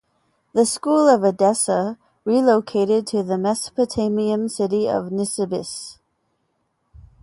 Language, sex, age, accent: English, female, 19-29, United States English